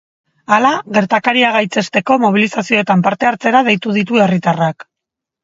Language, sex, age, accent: Basque, female, 40-49, Erdialdekoa edo Nafarra (Gipuzkoa, Nafarroa)